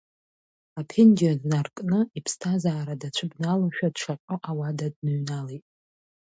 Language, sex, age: Abkhazian, female, 30-39